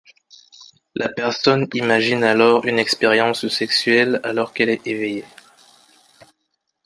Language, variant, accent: French, Français d'Afrique subsaharienne et des îles africaines, Français du Cameroun